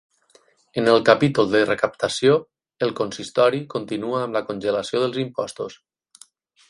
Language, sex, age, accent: Catalan, male, 30-39, valencià; valencià meridional